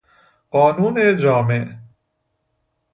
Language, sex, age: Persian, male, 30-39